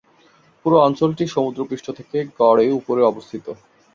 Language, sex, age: Bengali, male, 19-29